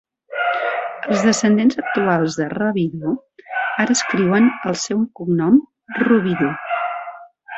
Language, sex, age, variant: Catalan, female, 60-69, Central